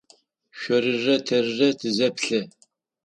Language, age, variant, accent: Adyghe, 60-69, Адыгабзэ (Кирил, пстэумэ зэдыряе), Кıэмгуй (Çemguy)